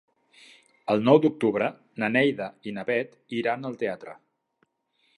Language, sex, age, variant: Catalan, male, 50-59, Central